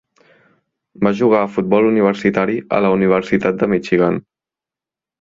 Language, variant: Catalan, Central